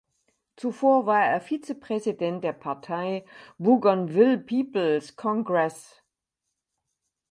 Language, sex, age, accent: German, female, 50-59, Deutschland Deutsch